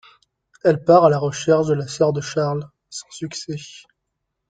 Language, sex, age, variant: French, male, 19-29, Français de métropole